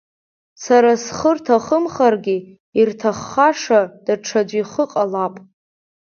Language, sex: Abkhazian, female